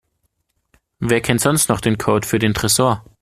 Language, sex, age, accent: German, male, 19-29, Deutschland Deutsch